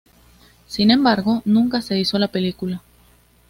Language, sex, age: Spanish, female, 19-29